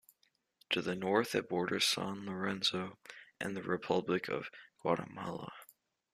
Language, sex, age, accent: English, male, under 19, United States English